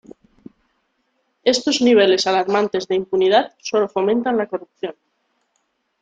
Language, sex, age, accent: Spanish, female, 30-39, España: Centro-Sur peninsular (Madrid, Toledo, Castilla-La Mancha)